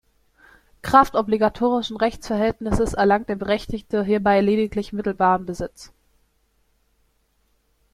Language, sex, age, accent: German, female, 19-29, Deutschland Deutsch